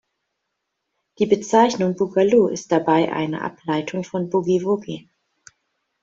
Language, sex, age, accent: German, female, 40-49, Deutschland Deutsch